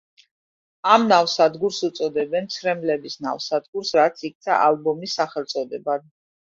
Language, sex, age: Georgian, female, 40-49